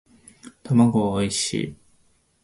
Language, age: Japanese, 19-29